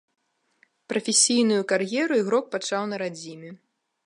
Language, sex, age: Belarusian, female, 19-29